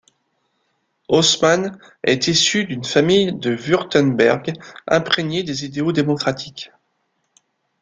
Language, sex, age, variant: French, male, 40-49, Français de métropole